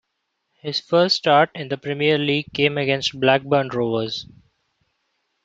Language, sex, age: English, male, 19-29